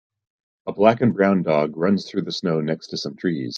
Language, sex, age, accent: English, male, 30-39, United States English